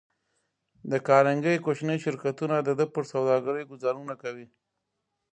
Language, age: Pashto, 40-49